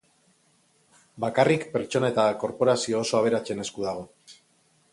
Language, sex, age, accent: Basque, male, 40-49, Mendebalekoa (Araba, Bizkaia, Gipuzkoako mendebaleko herri batzuk)